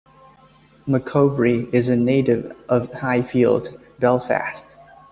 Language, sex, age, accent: English, male, 19-29, United States English